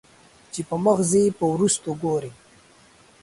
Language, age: Pashto, under 19